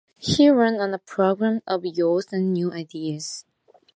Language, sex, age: English, female, 19-29